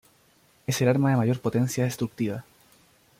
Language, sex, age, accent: Spanish, male, 19-29, Chileno: Chile, Cuyo